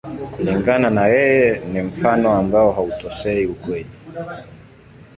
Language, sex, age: Swahili, male, 19-29